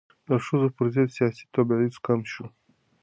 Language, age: Pashto, 30-39